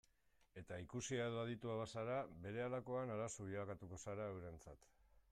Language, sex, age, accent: Basque, male, 50-59, Mendebalekoa (Araba, Bizkaia, Gipuzkoako mendebaleko herri batzuk)